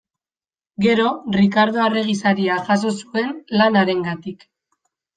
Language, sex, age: Basque, female, 19-29